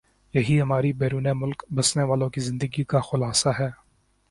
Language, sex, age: Urdu, male, 19-29